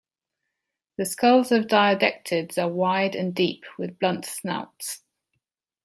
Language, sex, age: English, female, 30-39